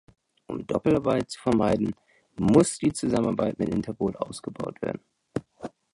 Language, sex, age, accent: German, male, 19-29, Deutschland Deutsch